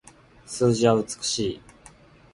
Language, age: Japanese, 19-29